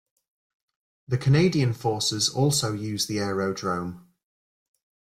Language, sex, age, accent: English, male, 30-39, England English